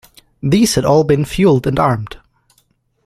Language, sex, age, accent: English, male, 19-29, England English